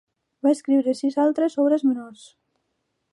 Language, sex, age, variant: Catalan, female, under 19, Alacantí